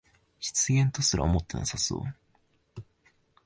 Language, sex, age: Japanese, male, 19-29